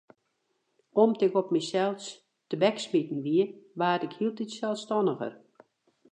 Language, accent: Western Frisian, Wâldfrysk